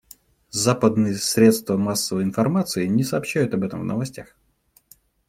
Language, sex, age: Russian, male, 30-39